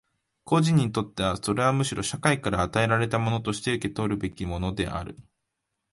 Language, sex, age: Japanese, male, 19-29